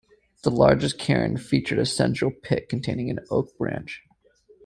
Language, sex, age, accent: English, male, 30-39, United States English